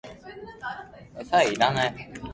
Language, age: Japanese, 19-29